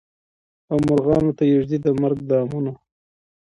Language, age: Pashto, 30-39